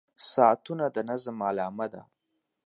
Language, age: Pashto, under 19